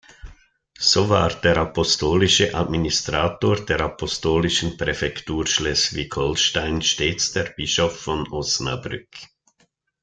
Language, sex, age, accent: German, male, 60-69, Schweizerdeutsch